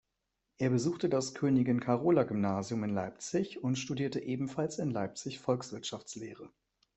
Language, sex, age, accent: German, male, 19-29, Deutschland Deutsch